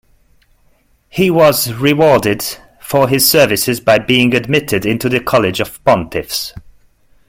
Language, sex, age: English, male, 30-39